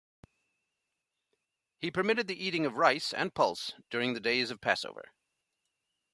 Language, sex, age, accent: English, male, 50-59, United States English